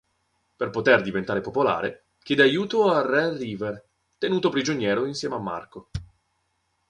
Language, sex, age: Italian, male, 19-29